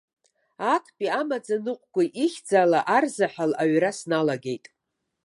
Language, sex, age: Abkhazian, female, 50-59